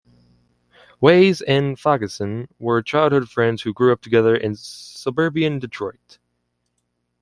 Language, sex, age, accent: English, male, under 19, United States English